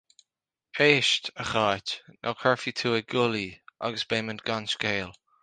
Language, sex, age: Irish, male, 19-29